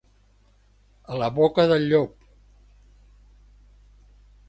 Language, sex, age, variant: Catalan, male, 70-79, Central